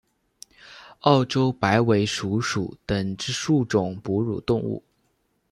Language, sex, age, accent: Chinese, male, under 19, 出生地：湖南省